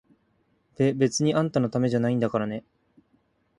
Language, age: Japanese, 19-29